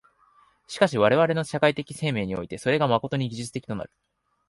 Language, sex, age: Japanese, male, 19-29